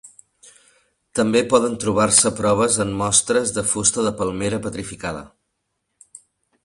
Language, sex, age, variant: Catalan, male, 40-49, Central